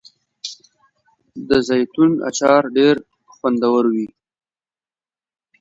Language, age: Pashto, 19-29